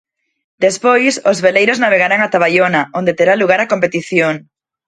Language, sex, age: Galician, female, 40-49